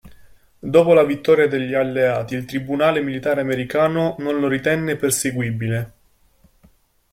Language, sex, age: Italian, male, 19-29